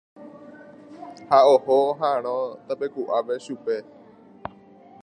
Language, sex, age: Guarani, male, under 19